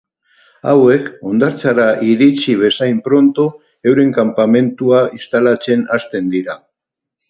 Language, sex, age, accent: Basque, male, 70-79, Mendebalekoa (Araba, Bizkaia, Gipuzkoako mendebaleko herri batzuk)